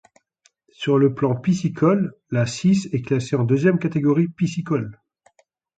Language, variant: French, Français de métropole